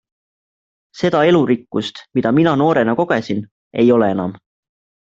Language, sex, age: Estonian, male, 19-29